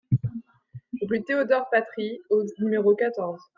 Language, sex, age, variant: French, female, 19-29, Français de métropole